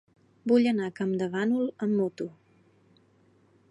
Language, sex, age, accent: Catalan, female, 19-29, central; nord-occidental